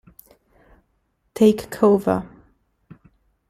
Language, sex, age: Italian, female, 30-39